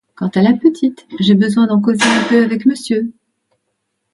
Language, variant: French, Français de métropole